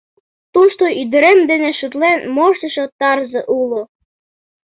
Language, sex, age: Mari, male, under 19